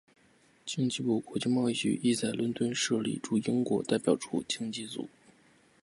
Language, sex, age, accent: Chinese, male, 19-29, 出生地：黑龙江省